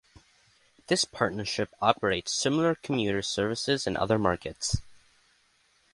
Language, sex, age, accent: English, male, under 19, United States English